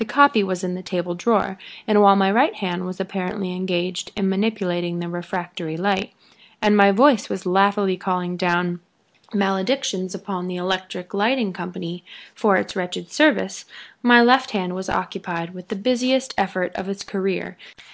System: none